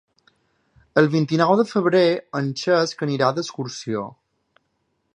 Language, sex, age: Catalan, male, 19-29